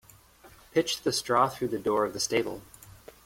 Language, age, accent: English, 19-29, United States English